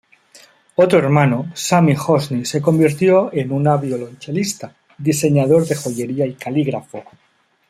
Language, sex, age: Spanish, male, 40-49